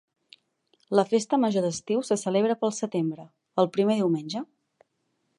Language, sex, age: Catalan, female, 30-39